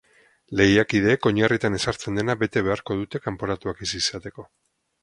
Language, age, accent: Basque, 40-49, Mendebalekoa (Araba, Bizkaia, Gipuzkoako mendebaleko herri batzuk)